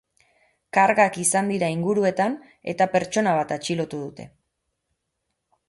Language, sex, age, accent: Basque, female, 30-39, Erdialdekoa edo Nafarra (Gipuzkoa, Nafarroa)